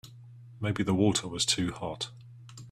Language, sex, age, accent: English, male, 30-39, England English